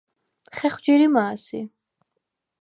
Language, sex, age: Svan, female, 19-29